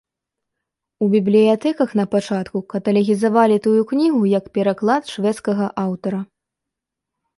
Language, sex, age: Belarusian, female, 19-29